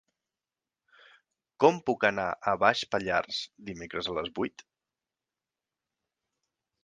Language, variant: Catalan, Central